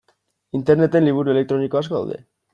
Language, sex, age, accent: Basque, male, 19-29, Erdialdekoa edo Nafarra (Gipuzkoa, Nafarroa)